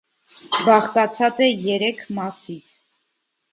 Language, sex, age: Armenian, female, 19-29